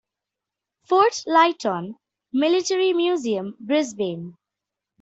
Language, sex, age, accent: English, female, under 19, India and South Asia (India, Pakistan, Sri Lanka)